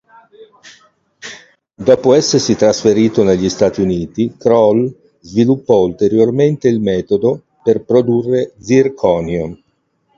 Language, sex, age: Italian, male, 60-69